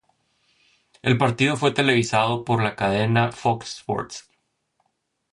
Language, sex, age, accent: Spanish, male, 30-39, México